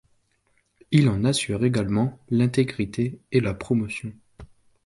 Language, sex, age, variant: French, male, 19-29, Français de métropole